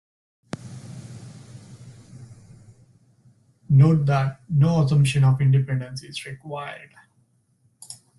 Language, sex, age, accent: English, male, 30-39, India and South Asia (India, Pakistan, Sri Lanka)